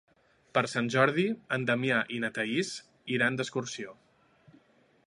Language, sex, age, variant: Catalan, male, 19-29, Central